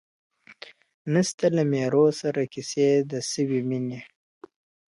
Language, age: Pashto, 19-29